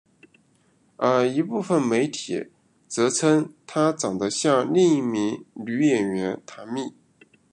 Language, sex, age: Chinese, male, 30-39